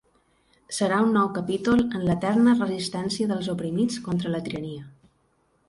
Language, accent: Catalan, balear; central